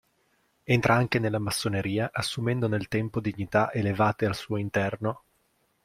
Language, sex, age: Italian, male, 19-29